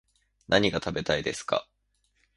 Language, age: Japanese, 19-29